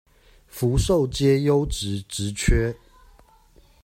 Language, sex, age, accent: Chinese, male, 30-39, 出生地：桃園市